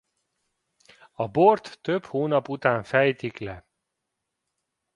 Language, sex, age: Hungarian, male, 40-49